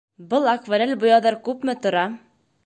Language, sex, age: Bashkir, female, 19-29